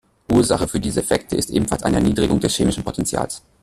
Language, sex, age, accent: German, male, 19-29, Deutschland Deutsch